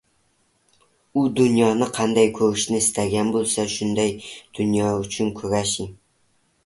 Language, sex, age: Uzbek, male, under 19